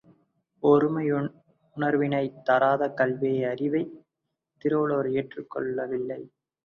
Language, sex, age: Tamil, male, 19-29